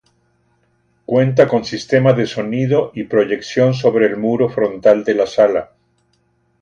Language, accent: Spanish, México